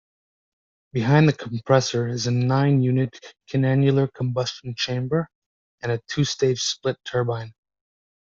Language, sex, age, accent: English, male, 19-29, United States English